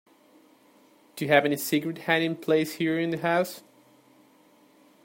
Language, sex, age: English, male, 19-29